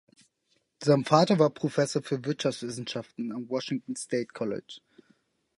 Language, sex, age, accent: German, male, 19-29, Deutschland Deutsch